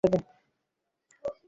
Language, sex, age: Bengali, female, 50-59